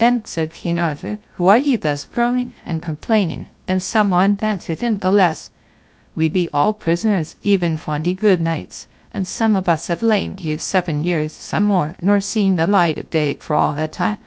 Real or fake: fake